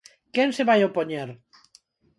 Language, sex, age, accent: Galician, female, 50-59, Neofalante